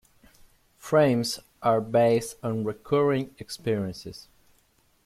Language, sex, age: English, male, 19-29